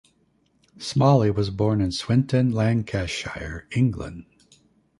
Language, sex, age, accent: English, male, 60-69, United States English